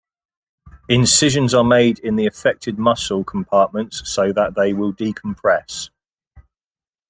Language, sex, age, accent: English, male, 30-39, England English